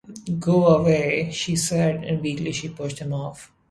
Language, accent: English, United States English